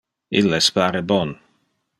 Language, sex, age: Interlingua, male, 40-49